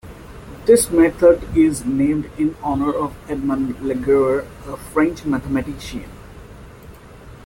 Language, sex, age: English, male, 40-49